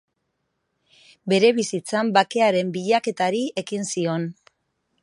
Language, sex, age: Basque, female, 40-49